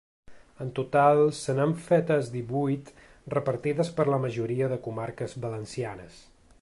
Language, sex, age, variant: Catalan, male, 30-39, Central